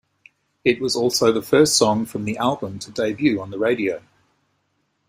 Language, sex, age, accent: English, male, 50-59, Australian English